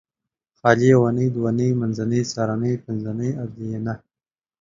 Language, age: Pashto, 19-29